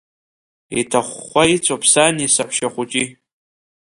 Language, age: Abkhazian, under 19